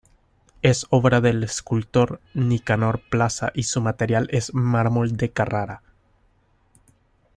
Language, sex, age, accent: Spanish, male, 19-29, América central